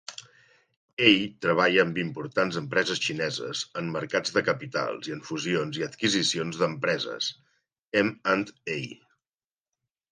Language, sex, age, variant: Catalan, male, 40-49, Central